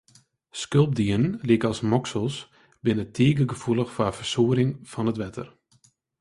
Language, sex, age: Western Frisian, male, 19-29